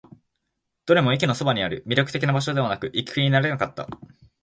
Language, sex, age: Japanese, male, 19-29